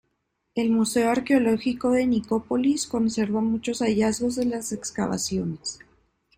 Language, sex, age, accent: Spanish, female, 19-29, México